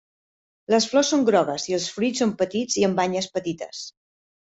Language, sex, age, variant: Catalan, female, 50-59, Central